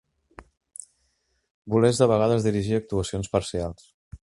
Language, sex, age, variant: Catalan, male, 40-49, Central